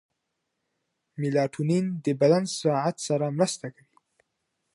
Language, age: Pashto, 19-29